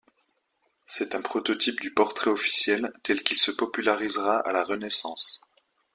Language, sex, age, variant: French, male, 19-29, Français de métropole